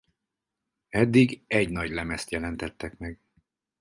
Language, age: Hungarian, 40-49